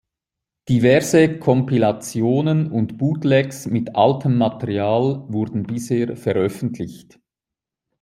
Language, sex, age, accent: German, male, 40-49, Schweizerdeutsch